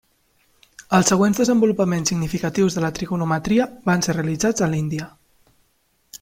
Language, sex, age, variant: Catalan, male, 19-29, Central